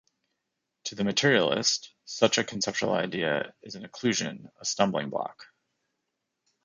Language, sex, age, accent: English, male, 40-49, United States English